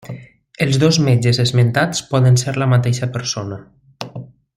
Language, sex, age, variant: Catalan, male, 40-49, Central